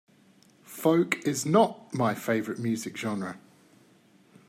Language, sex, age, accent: English, male, 30-39, Australian English